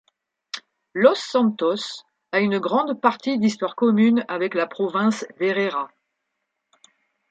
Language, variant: French, Français de métropole